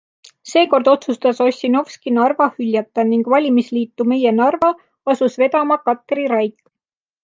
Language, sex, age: Estonian, female, 30-39